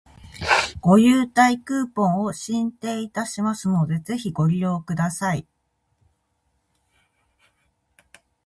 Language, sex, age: Japanese, female, 40-49